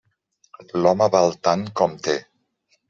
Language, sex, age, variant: Catalan, male, 50-59, Central